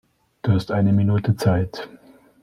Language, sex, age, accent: German, male, 19-29, Österreichisches Deutsch